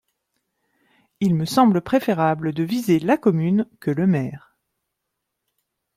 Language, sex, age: French, female, 40-49